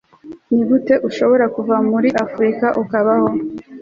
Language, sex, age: Kinyarwanda, female, 19-29